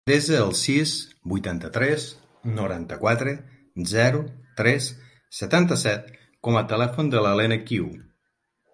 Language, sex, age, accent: Catalan, male, 50-59, occidental